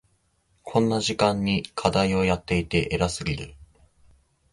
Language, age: Japanese, 19-29